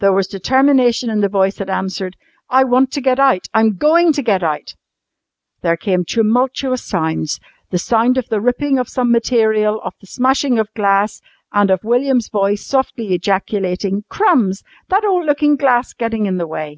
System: none